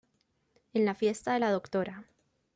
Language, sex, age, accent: Spanish, female, 19-29, Caribe: Cuba, Venezuela, Puerto Rico, República Dominicana, Panamá, Colombia caribeña, México caribeño, Costa del golfo de México